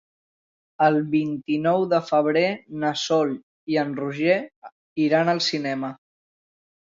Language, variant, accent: Catalan, Central, central